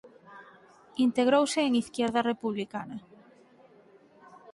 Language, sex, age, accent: Galician, female, 19-29, Normativo (estándar)